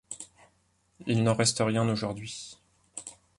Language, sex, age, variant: French, male, 19-29, Français de métropole